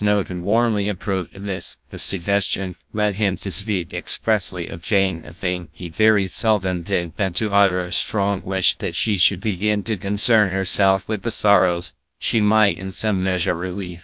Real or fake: fake